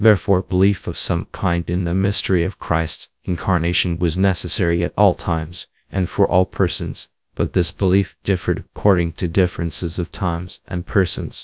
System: TTS, GradTTS